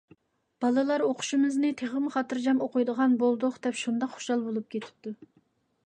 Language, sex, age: Uyghur, female, 40-49